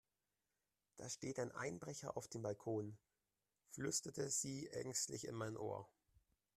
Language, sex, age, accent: German, male, 19-29, Deutschland Deutsch